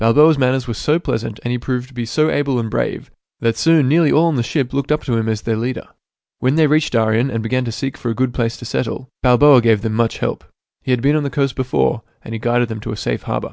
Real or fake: real